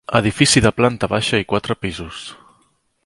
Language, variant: Catalan, Central